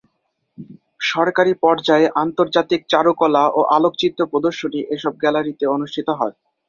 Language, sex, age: Bengali, male, 19-29